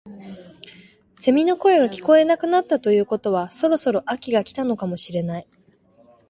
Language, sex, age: Japanese, female, 19-29